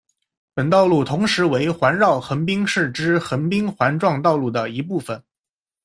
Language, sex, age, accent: Chinese, male, 19-29, 出生地：江苏省